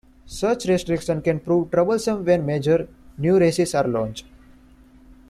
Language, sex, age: English, male, 19-29